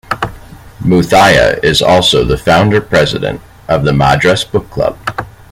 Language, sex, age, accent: English, male, 30-39, United States English